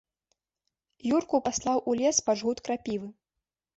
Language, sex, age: Belarusian, female, 19-29